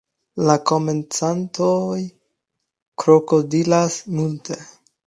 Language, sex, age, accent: Esperanto, male, 19-29, Internacia